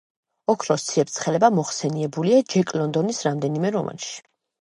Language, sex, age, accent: Georgian, female, 19-29, ჩვეულებრივი